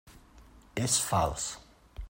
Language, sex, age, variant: Catalan, male, 40-49, Central